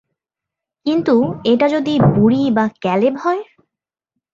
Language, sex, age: Bengali, female, 19-29